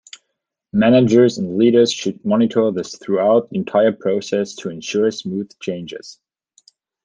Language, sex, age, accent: English, male, 19-29, United States English